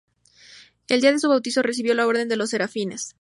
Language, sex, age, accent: Spanish, female, 19-29, México